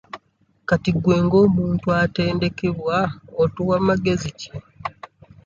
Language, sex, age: Ganda, male, 19-29